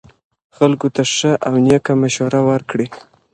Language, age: Pashto, 30-39